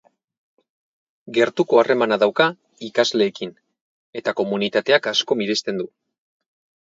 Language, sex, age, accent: Basque, male, 30-39, Erdialdekoa edo Nafarra (Gipuzkoa, Nafarroa)